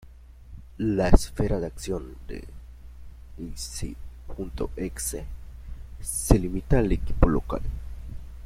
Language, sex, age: Spanish, male, 19-29